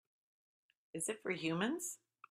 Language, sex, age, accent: English, female, 60-69, Canadian English